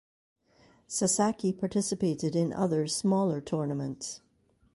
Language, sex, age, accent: English, female, 50-59, West Indies and Bermuda (Bahamas, Bermuda, Jamaica, Trinidad)